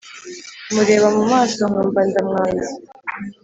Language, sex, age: Kinyarwanda, female, 19-29